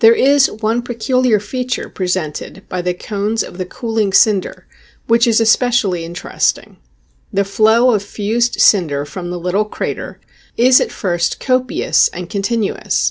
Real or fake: real